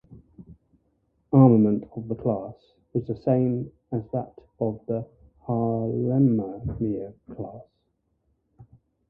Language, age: English, 40-49